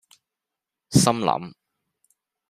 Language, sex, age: Cantonese, male, 19-29